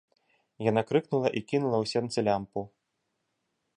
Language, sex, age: Belarusian, male, 19-29